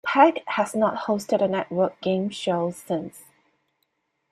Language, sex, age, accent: English, female, 19-29, Singaporean English